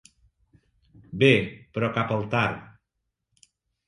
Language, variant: Catalan, Central